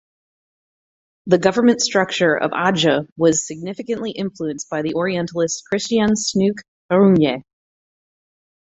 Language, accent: English, United States English